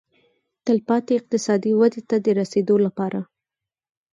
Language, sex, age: Pashto, female, 19-29